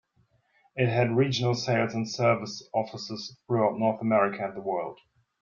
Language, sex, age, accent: English, male, 30-39, United States English